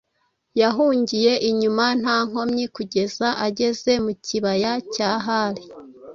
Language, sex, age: Kinyarwanda, female, 19-29